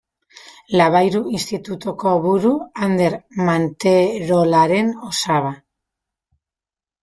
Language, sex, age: Basque, female, 30-39